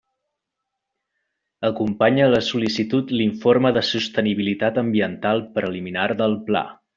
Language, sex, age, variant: Catalan, male, 30-39, Central